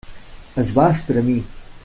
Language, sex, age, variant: Catalan, male, 30-39, Central